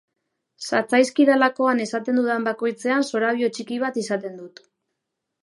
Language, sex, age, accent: Basque, female, 19-29, Mendebalekoa (Araba, Bizkaia, Gipuzkoako mendebaleko herri batzuk)